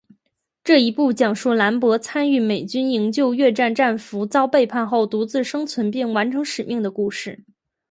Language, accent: Chinese, 出生地：吉林省